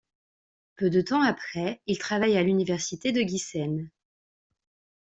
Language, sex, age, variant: French, female, 30-39, Français de métropole